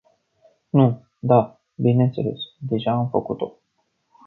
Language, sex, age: Romanian, male, 19-29